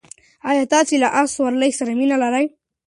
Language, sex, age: Pashto, male, 19-29